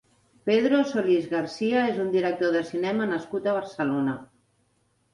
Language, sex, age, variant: Catalan, female, 60-69, Central